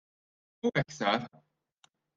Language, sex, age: Maltese, male, 30-39